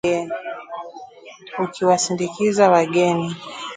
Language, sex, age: Swahili, female, 40-49